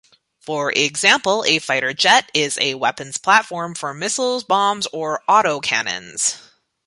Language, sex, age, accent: English, female, 30-39, Canadian English